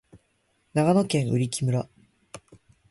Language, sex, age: Japanese, male, 19-29